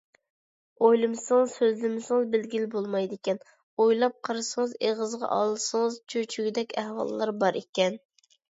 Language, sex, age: Uyghur, female, under 19